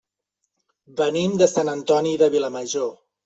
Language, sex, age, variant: Catalan, male, 30-39, Central